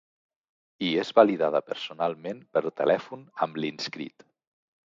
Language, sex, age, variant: Catalan, male, 40-49, Central